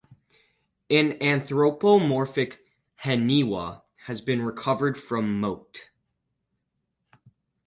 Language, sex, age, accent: English, male, under 19, United States English